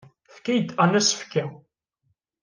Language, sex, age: Kabyle, male, 19-29